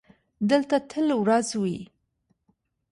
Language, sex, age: Pashto, female, 40-49